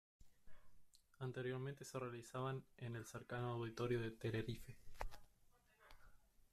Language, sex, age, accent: Spanish, male, 19-29, Rioplatense: Argentina, Uruguay, este de Bolivia, Paraguay